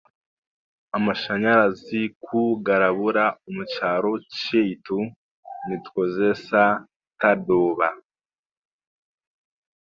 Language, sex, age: Chiga, male, 19-29